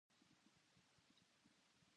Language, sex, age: Japanese, female, under 19